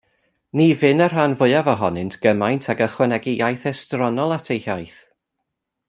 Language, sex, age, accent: Welsh, male, 30-39, Y Deyrnas Unedig Cymraeg